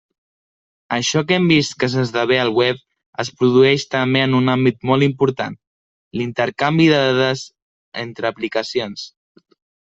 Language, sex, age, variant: Catalan, male, under 19, Central